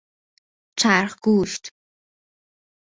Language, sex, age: Persian, female, 19-29